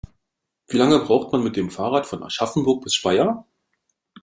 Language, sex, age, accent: German, male, 30-39, Deutschland Deutsch